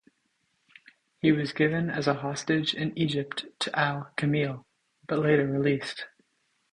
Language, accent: English, United States English